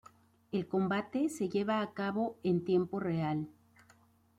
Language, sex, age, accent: Spanish, female, 50-59, México